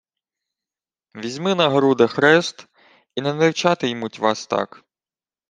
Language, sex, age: Ukrainian, male, 19-29